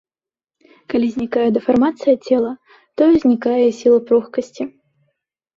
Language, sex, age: Belarusian, female, 19-29